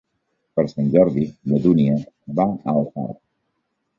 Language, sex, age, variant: Catalan, male, 50-59, Central